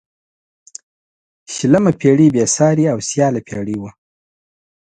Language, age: Pashto, 30-39